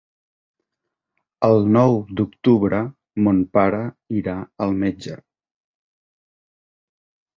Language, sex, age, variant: Catalan, male, 50-59, Central